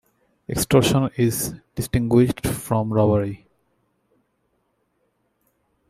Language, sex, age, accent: English, male, 30-39, United States English